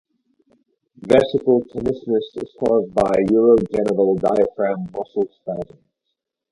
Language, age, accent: English, 40-49, United States English